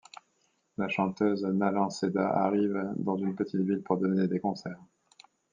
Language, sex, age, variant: French, male, 50-59, Français de métropole